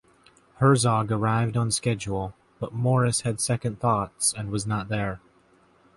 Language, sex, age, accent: English, male, 19-29, United States English